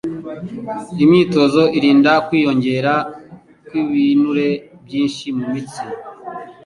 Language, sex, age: Kinyarwanda, male, 40-49